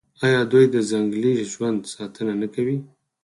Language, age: Pashto, 30-39